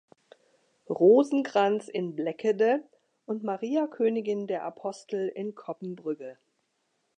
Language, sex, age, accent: German, female, 50-59, Deutschland Deutsch